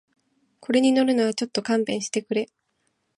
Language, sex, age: Japanese, female, 19-29